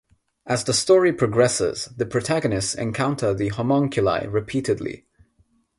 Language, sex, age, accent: English, male, 19-29, England English; India and South Asia (India, Pakistan, Sri Lanka)